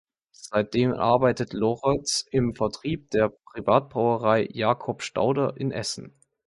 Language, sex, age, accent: German, male, 19-29, Deutschland Deutsch